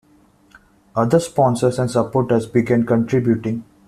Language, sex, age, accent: English, male, 19-29, India and South Asia (India, Pakistan, Sri Lanka)